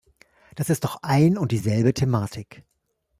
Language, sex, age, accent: German, male, 40-49, Deutschland Deutsch